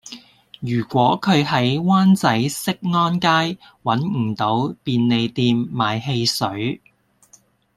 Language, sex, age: Cantonese, female, 30-39